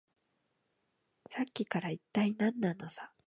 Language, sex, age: Japanese, female, 19-29